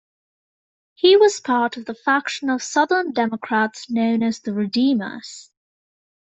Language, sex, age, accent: English, female, 19-29, England English